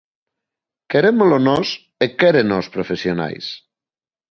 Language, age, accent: Galician, 30-39, Normativo (estándar)